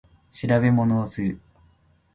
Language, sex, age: Japanese, male, 30-39